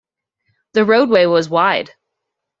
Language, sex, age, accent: English, female, 19-29, United States English